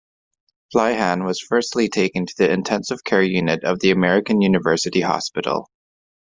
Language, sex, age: English, male, 19-29